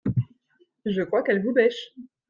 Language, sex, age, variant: French, female, 19-29, Français de métropole